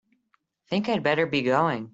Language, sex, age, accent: English, male, under 19, United States English